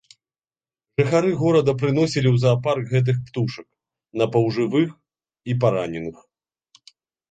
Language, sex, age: Belarusian, male, 30-39